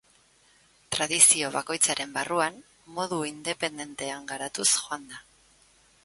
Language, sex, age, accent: Basque, female, 40-49, Erdialdekoa edo Nafarra (Gipuzkoa, Nafarroa)